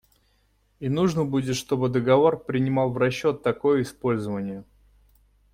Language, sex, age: Russian, male, 30-39